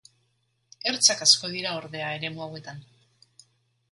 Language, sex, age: Basque, female, 60-69